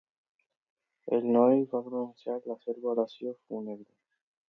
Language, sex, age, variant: Catalan, male, under 19, Alacantí